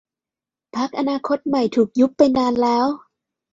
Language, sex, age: Thai, female, 30-39